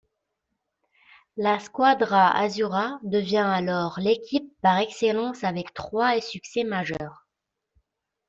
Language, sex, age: French, female, 19-29